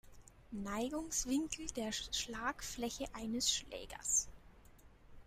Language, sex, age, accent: German, female, 19-29, Deutschland Deutsch